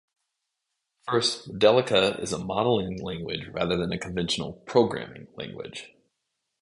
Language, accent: English, midwest